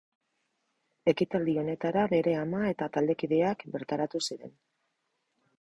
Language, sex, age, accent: Basque, female, 40-49, Mendebalekoa (Araba, Bizkaia, Gipuzkoako mendebaleko herri batzuk)